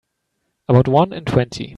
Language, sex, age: English, male, 19-29